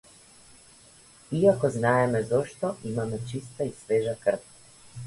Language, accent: Macedonian, литературен